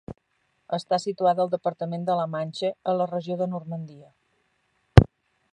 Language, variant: Catalan, Central